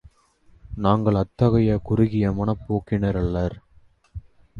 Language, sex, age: Tamil, male, 19-29